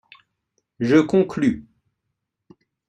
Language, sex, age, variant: French, male, 19-29, Français de métropole